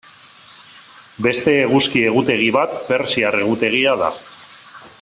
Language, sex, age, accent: Basque, male, 40-49, Mendebalekoa (Araba, Bizkaia, Gipuzkoako mendebaleko herri batzuk)